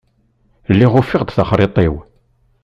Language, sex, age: Kabyle, male, 40-49